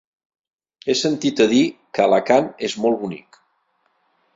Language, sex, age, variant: Catalan, male, 40-49, Central